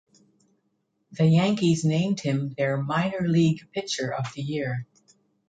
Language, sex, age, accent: English, female, 60-69, Canadian English